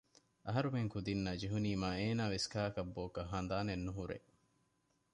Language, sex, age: Divehi, male, 19-29